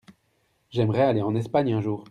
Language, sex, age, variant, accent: French, male, 30-39, Français d'Europe, Français de Belgique